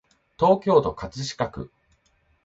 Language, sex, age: Japanese, male, 19-29